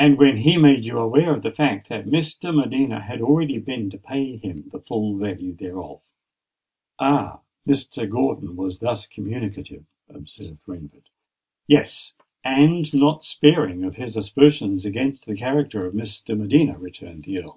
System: none